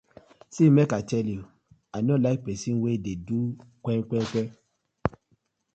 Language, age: Nigerian Pidgin, 40-49